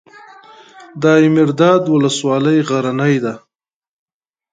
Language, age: Pashto, 30-39